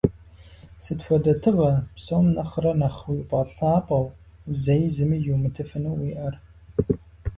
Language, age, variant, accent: Kabardian, 19-29, Адыгэбзэ (Къэбэрдей, Кирил, псоми зэдай), Джылэхъстэней (Gilahsteney)